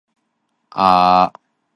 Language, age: Cantonese, 19-29